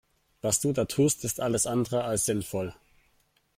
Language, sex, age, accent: German, male, 19-29, Deutschland Deutsch